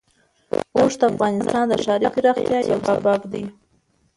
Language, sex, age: Pashto, female, under 19